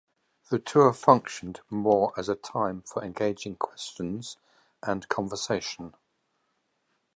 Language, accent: English, England English